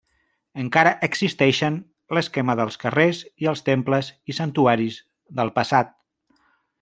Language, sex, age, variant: Catalan, male, 40-49, Central